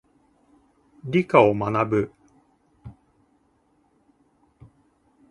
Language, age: Japanese, 19-29